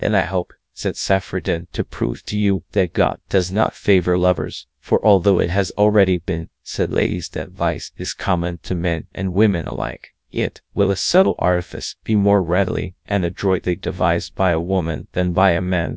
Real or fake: fake